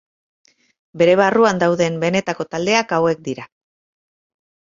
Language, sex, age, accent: Basque, female, 50-59, Mendebalekoa (Araba, Bizkaia, Gipuzkoako mendebaleko herri batzuk)